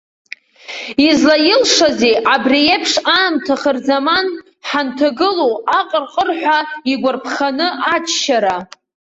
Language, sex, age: Abkhazian, female, under 19